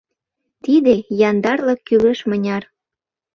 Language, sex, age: Mari, female, 19-29